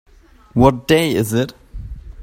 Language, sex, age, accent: English, male, 19-29, United States English